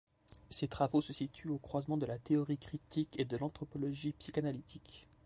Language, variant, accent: French, Français d'Europe, Français de Suisse